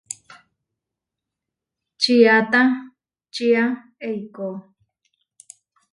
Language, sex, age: Huarijio, female, 30-39